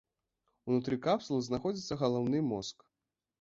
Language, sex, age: Belarusian, male, under 19